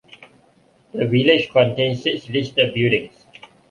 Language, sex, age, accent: English, male, 30-39, Malaysian English